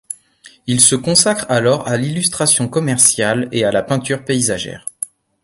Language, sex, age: French, male, 19-29